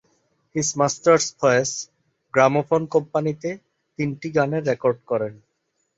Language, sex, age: Bengali, male, 30-39